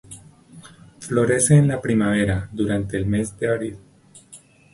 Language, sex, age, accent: Spanish, male, 30-39, Andino-Pacífico: Colombia, Perú, Ecuador, oeste de Bolivia y Venezuela andina